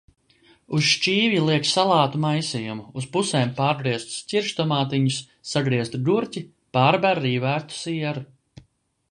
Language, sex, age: Latvian, male, 30-39